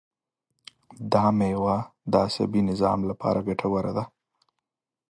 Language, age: Pashto, 19-29